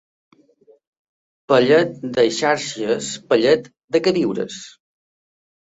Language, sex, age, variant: Catalan, male, 50-59, Balear